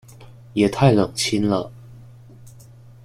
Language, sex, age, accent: Chinese, male, 19-29, 出生地：臺中市